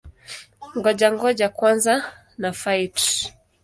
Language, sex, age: Swahili, female, 19-29